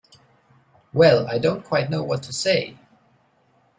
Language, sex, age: English, male, 30-39